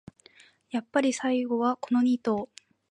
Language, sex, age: Japanese, female, 19-29